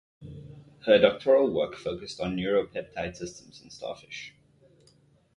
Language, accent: English, Southern African (South Africa, Zimbabwe, Namibia)